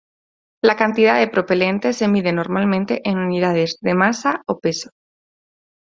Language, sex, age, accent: Spanish, female, 19-29, España: Norte peninsular (Asturias, Castilla y León, Cantabria, País Vasco, Navarra, Aragón, La Rioja, Guadalajara, Cuenca)